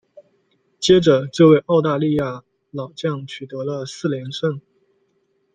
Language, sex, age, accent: Chinese, male, 19-29, 出生地：河北省